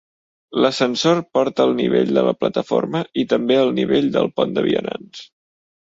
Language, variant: Catalan, Central